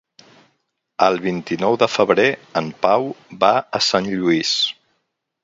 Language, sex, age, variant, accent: Catalan, male, 50-59, Central, Barceloní